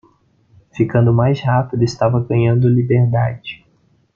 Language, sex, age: Portuguese, male, 30-39